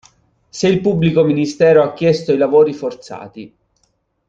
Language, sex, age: Italian, male, 30-39